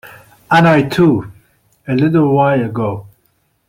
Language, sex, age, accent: English, male, 19-29, United States English